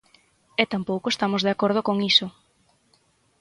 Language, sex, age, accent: Galician, female, 19-29, Central (gheada); Normativo (estándar)